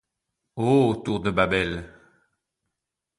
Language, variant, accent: French, Français d'Europe, Français de Belgique